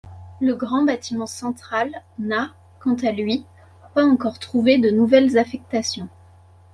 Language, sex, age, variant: French, female, 19-29, Français de métropole